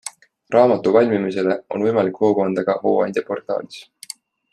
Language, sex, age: Estonian, male, 19-29